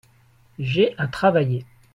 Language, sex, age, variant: French, male, 40-49, Français de métropole